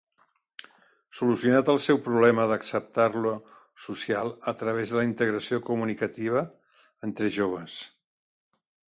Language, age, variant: Catalan, 60-69, Central